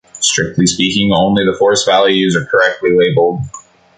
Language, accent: English, United States English